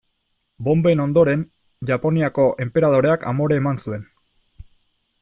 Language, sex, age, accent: Basque, male, 40-49, Erdialdekoa edo Nafarra (Gipuzkoa, Nafarroa)